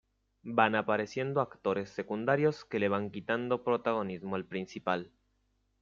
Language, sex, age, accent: Spanish, male, 19-29, Rioplatense: Argentina, Uruguay, este de Bolivia, Paraguay